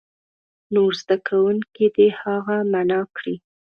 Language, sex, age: Pashto, female, 19-29